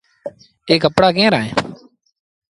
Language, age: Sindhi Bhil, 19-29